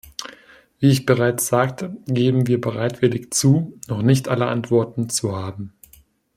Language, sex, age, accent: German, male, 19-29, Deutschland Deutsch